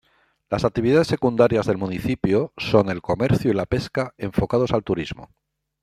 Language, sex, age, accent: Spanish, male, 60-69, España: Centro-Sur peninsular (Madrid, Toledo, Castilla-La Mancha)